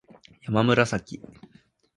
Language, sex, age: Japanese, male, under 19